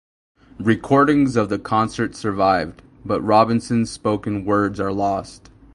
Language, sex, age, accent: English, male, 19-29, United States English